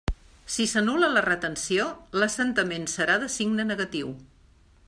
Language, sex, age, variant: Catalan, female, 60-69, Central